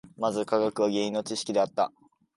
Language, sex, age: Japanese, male, 19-29